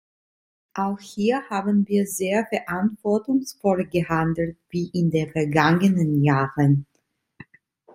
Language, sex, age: German, female, 30-39